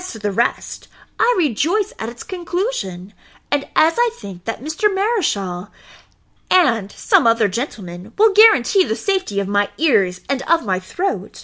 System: none